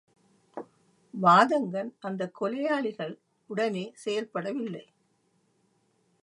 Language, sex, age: Tamil, female, 70-79